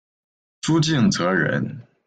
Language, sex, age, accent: Chinese, male, 19-29, 出生地：山东省